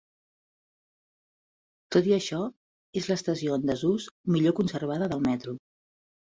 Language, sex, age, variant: Catalan, female, 40-49, Central